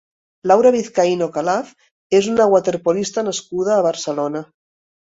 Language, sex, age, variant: Catalan, female, 50-59, Central